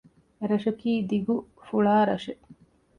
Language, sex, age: Divehi, female, 40-49